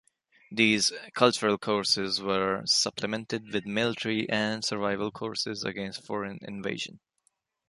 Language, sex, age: English, male, 19-29